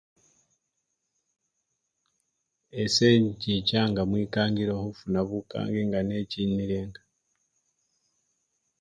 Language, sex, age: Luyia, male, 19-29